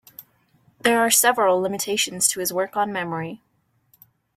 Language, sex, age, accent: English, female, under 19, United States English